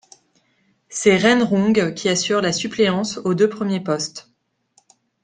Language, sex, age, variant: French, female, 30-39, Français de métropole